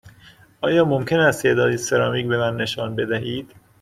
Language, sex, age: Persian, male, 30-39